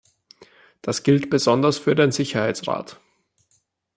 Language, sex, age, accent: German, male, 19-29, Österreichisches Deutsch